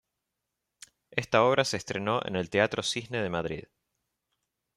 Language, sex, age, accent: Spanish, male, 30-39, Rioplatense: Argentina, Uruguay, este de Bolivia, Paraguay